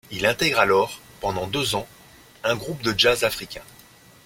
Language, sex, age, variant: French, male, 30-39, Français de métropole